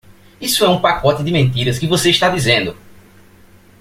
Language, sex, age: Portuguese, male, 19-29